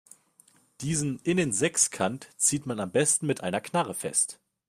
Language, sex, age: German, male, 19-29